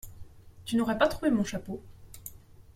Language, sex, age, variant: French, female, 19-29, Français de métropole